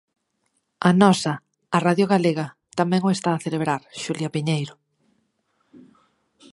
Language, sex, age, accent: Galician, female, 30-39, Normativo (estándar)